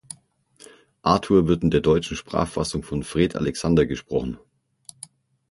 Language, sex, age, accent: German, male, 40-49, Deutschland Deutsch; Österreichisches Deutsch